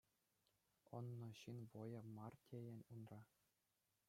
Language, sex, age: Chuvash, male, under 19